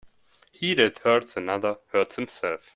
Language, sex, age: English, male, 19-29